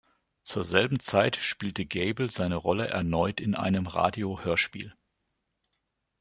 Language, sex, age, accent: German, male, 50-59, Deutschland Deutsch